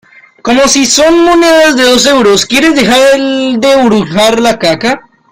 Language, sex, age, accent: Spanish, male, under 19, Andino-Pacífico: Colombia, Perú, Ecuador, oeste de Bolivia y Venezuela andina